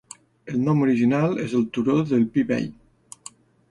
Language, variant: Catalan, Nord-Occidental